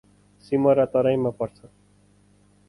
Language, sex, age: Nepali, male, 30-39